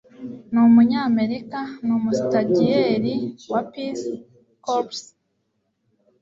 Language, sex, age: Kinyarwanda, female, 19-29